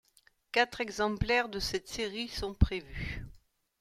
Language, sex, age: French, female, 50-59